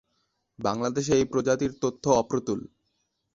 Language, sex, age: Bengali, male, 19-29